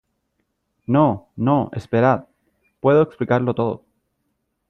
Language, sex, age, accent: Spanish, male, 30-39, Chileno: Chile, Cuyo